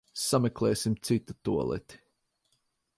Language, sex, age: Latvian, male, 19-29